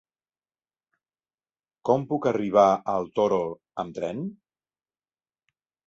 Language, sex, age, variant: Catalan, male, 40-49, Central